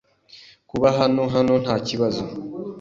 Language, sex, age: Kinyarwanda, male, 19-29